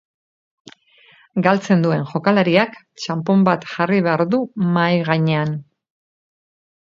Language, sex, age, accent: Basque, female, 50-59, Mendebalekoa (Araba, Bizkaia, Gipuzkoako mendebaleko herri batzuk)